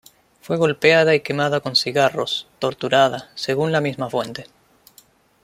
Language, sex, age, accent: Spanish, male, 19-29, Rioplatense: Argentina, Uruguay, este de Bolivia, Paraguay